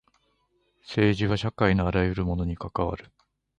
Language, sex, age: Japanese, male, 50-59